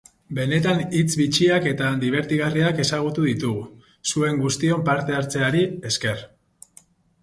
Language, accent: Basque, Mendebalekoa (Araba, Bizkaia, Gipuzkoako mendebaleko herri batzuk)